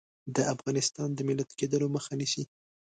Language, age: Pashto, 19-29